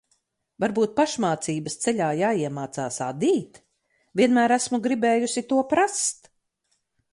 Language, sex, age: Latvian, female, 50-59